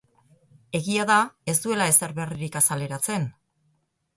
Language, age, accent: Basque, 50-59, Erdialdekoa edo Nafarra (Gipuzkoa, Nafarroa)